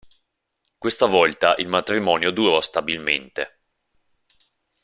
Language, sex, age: Italian, male, 30-39